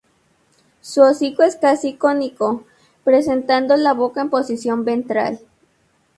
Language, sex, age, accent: Spanish, female, 19-29, México